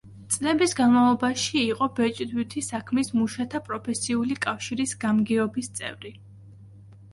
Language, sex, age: Georgian, female, 19-29